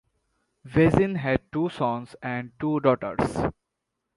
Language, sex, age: English, male, 19-29